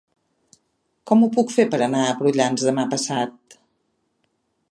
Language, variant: Catalan, Central